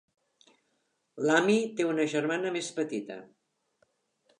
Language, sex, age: Catalan, female, 60-69